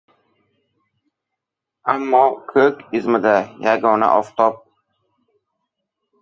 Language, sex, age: Uzbek, male, 30-39